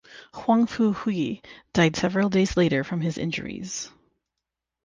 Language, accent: English, United States English; Canadian English